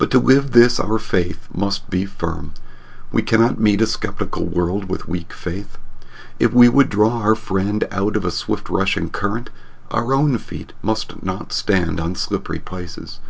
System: none